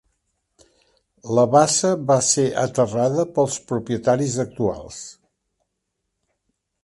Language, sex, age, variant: Catalan, male, 70-79, Central